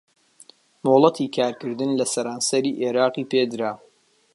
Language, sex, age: Central Kurdish, male, 19-29